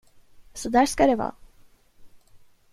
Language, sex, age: Swedish, female, 19-29